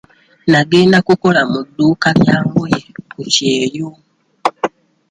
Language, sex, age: Ganda, male, 19-29